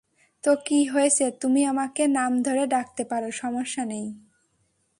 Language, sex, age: Bengali, female, 19-29